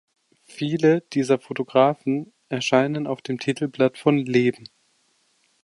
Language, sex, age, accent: German, male, 19-29, Deutschland Deutsch